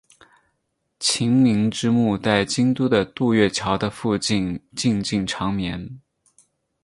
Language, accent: Chinese, 出生地：江西省